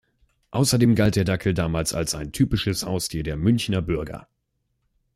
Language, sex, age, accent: German, male, under 19, Deutschland Deutsch